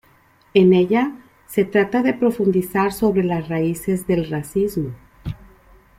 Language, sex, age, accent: Spanish, female, 50-59, México